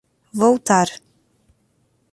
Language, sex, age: Portuguese, female, 30-39